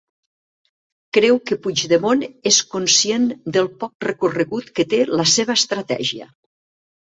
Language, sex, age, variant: Catalan, female, 60-69, Central